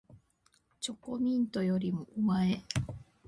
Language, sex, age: Japanese, female, 19-29